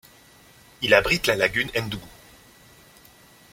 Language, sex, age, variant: French, male, 30-39, Français de métropole